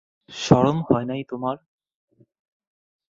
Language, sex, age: Bengali, male, 19-29